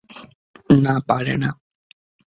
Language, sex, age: Bengali, male, 19-29